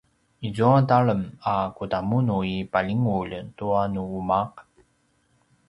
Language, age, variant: Paiwan, 30-39, pinayuanan a kinaikacedasan (東排灣語)